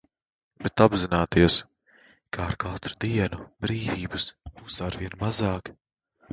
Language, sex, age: Latvian, male, under 19